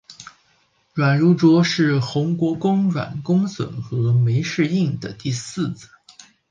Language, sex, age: Chinese, male, 19-29